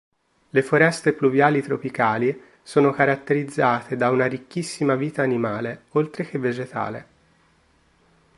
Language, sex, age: Italian, male, 19-29